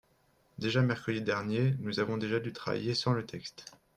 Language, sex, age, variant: French, male, 19-29, Français de métropole